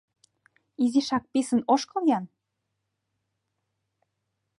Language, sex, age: Mari, female, 19-29